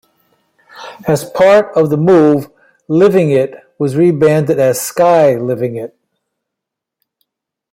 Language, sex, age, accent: English, male, 70-79, United States English